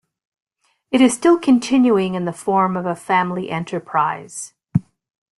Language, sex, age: English, female, 60-69